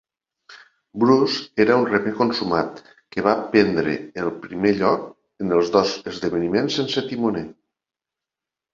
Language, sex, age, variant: Catalan, male, 50-59, Septentrional